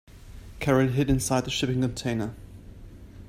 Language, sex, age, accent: English, male, 30-39, England English